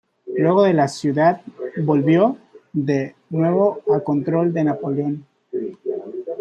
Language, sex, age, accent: Spanish, male, 19-29, México